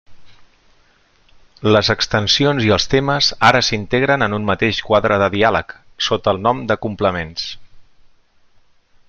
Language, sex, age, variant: Catalan, male, 40-49, Central